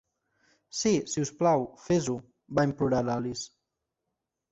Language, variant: Catalan, Central